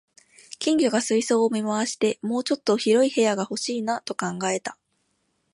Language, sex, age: Japanese, female, 19-29